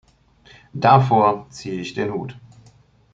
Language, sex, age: German, male, 30-39